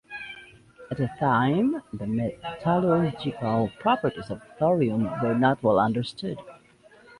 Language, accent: English, United States English